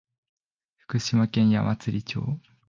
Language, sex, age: Japanese, male, 19-29